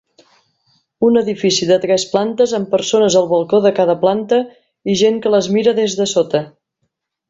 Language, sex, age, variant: Catalan, female, 40-49, Central